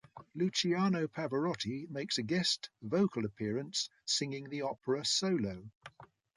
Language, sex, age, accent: English, male, 70-79, England English